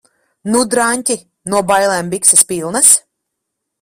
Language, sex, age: Latvian, female, 30-39